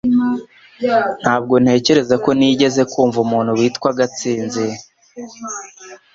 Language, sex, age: Kinyarwanda, male, 19-29